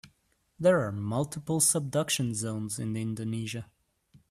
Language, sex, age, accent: English, male, 30-39, United States English